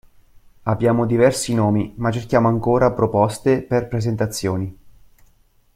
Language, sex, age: Italian, male, 19-29